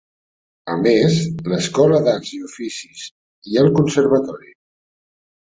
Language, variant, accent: Catalan, Central, central; tarragoní